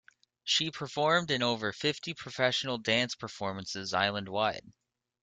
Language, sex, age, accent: English, male, 19-29, United States English